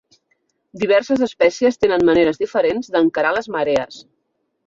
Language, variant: Catalan, Central